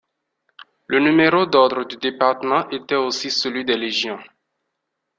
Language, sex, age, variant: French, male, 30-39, Français d'Afrique subsaharienne et des îles africaines